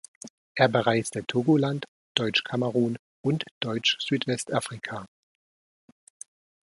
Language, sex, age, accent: German, male, 30-39, Deutschland Deutsch